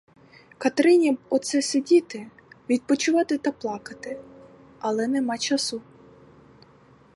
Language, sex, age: Ukrainian, female, 19-29